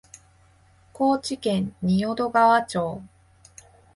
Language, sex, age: Japanese, female, 30-39